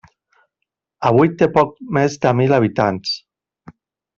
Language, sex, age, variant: Catalan, male, 40-49, Central